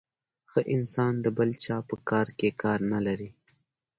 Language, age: Pashto, 19-29